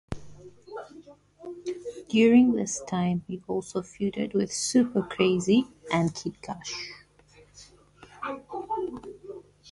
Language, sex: English, female